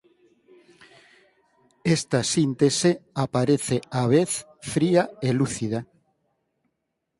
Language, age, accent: Galician, 50-59, Normativo (estándar)